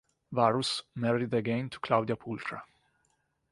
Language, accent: English, United States English